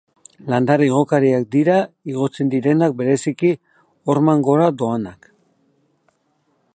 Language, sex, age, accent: Basque, male, 50-59, Mendebalekoa (Araba, Bizkaia, Gipuzkoako mendebaleko herri batzuk)